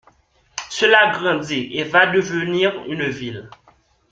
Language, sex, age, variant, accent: French, male, 19-29, Français d'Amérique du Nord, Français du Canada